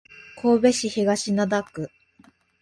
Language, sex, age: Japanese, female, 19-29